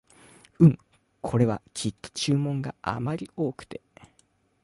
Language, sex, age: Japanese, male, 19-29